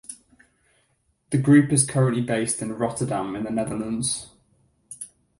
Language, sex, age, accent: English, male, 19-29, England English